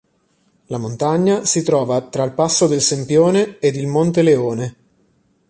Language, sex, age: Italian, male, 30-39